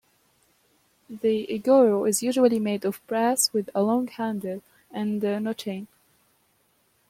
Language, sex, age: English, female, 19-29